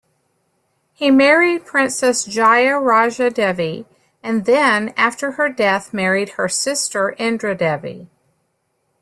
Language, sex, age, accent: English, female, 50-59, United States English